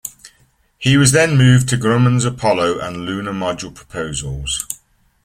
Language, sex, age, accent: English, male, 50-59, England English